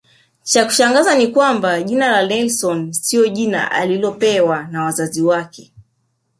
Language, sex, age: Swahili, male, 19-29